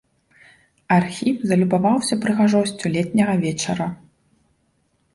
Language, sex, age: Belarusian, female, 30-39